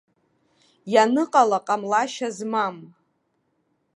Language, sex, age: Abkhazian, female, 30-39